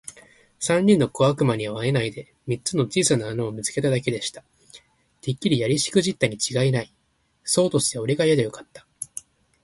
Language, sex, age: Japanese, male, 19-29